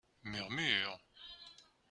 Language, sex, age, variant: French, male, 40-49, Français de métropole